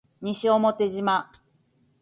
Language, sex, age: Japanese, female, 40-49